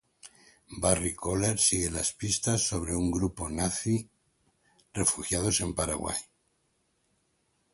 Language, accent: Spanish, España: Centro-Sur peninsular (Madrid, Toledo, Castilla-La Mancha)